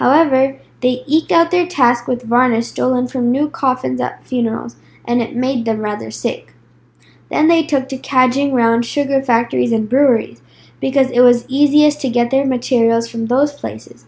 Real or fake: real